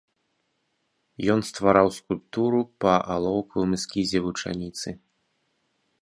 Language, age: Belarusian, 19-29